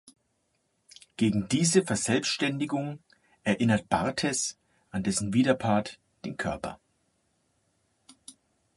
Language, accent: German, Deutschland Deutsch